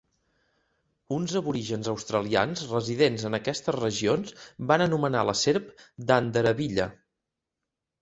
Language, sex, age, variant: Catalan, male, 30-39, Central